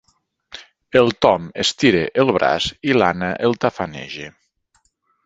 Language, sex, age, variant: Catalan, male, 40-49, Nord-Occidental